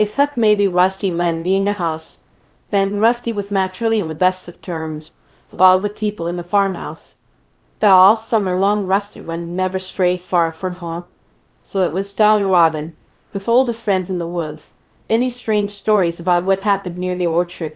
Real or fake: fake